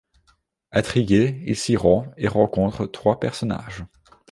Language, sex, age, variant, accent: French, male, 30-39, Français d'Europe, Français de Belgique